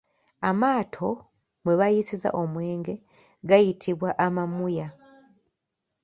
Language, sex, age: Ganda, female, 19-29